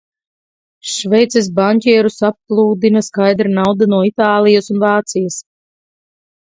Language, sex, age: Latvian, female, 30-39